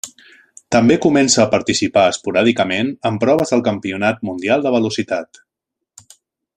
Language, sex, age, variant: Catalan, male, 30-39, Central